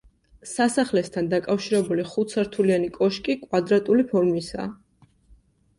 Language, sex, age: Georgian, female, 19-29